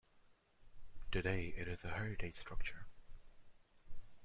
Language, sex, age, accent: English, male, under 19, India and South Asia (India, Pakistan, Sri Lanka)